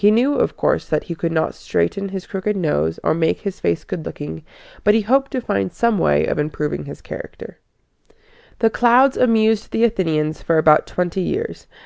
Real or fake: real